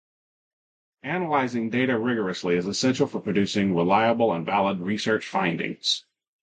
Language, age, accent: English, 30-39, United States English